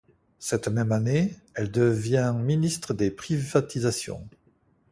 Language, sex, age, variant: French, male, 60-69, Français de métropole